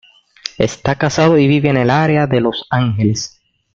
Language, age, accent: Spanish, 90+, Caribe: Cuba, Venezuela, Puerto Rico, República Dominicana, Panamá, Colombia caribeña, México caribeño, Costa del golfo de México